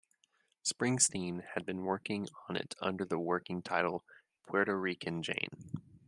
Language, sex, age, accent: English, male, 19-29, United States English